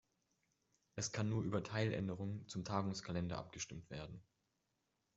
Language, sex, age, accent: German, male, 19-29, Deutschland Deutsch